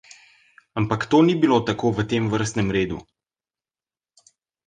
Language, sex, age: Slovenian, male, 19-29